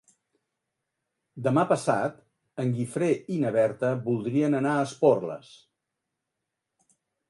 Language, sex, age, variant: Catalan, male, 60-69, Central